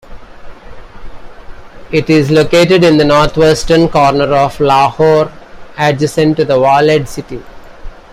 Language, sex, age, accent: English, male, 40-49, India and South Asia (India, Pakistan, Sri Lanka)